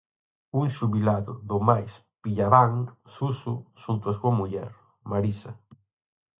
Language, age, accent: Galician, 19-29, Atlántico (seseo e gheada)